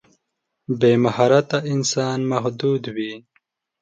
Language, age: Pashto, 19-29